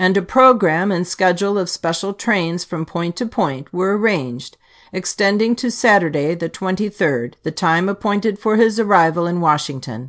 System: none